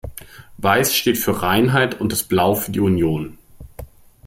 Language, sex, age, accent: German, male, 19-29, Deutschland Deutsch